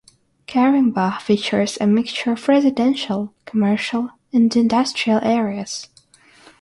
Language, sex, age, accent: English, female, under 19, United States English; England English